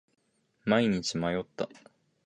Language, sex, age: Japanese, male, 19-29